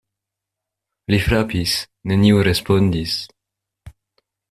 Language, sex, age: Esperanto, male, 19-29